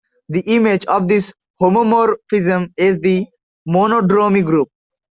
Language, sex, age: English, male, under 19